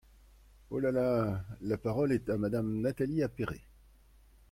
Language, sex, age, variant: French, male, 50-59, Français de métropole